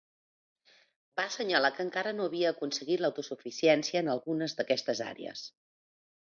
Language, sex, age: Catalan, female, 40-49